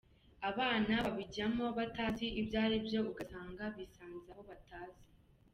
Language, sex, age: Kinyarwanda, female, under 19